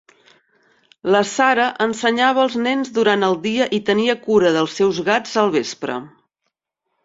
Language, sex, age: Catalan, female, 40-49